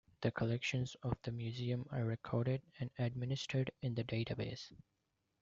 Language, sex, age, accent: English, male, 19-29, India and South Asia (India, Pakistan, Sri Lanka)